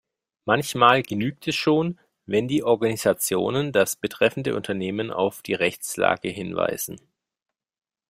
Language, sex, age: German, male, 40-49